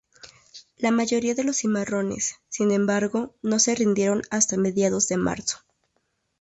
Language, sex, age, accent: Spanish, female, 19-29, México